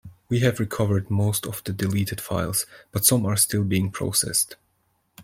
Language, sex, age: English, male, 19-29